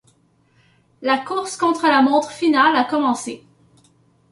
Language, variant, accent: French, Français d'Amérique du Nord, Français du Canada